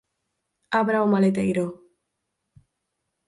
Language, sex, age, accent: Galician, female, 19-29, Normativo (estándar)